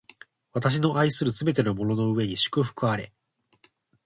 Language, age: Japanese, 19-29